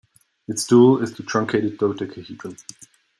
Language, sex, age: English, male, 19-29